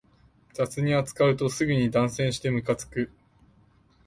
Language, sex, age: Japanese, male, 19-29